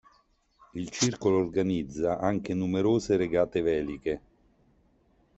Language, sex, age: Italian, male, 50-59